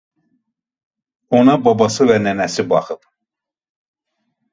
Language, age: Azerbaijani, 40-49